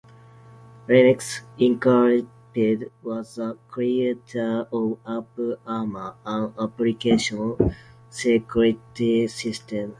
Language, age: English, 19-29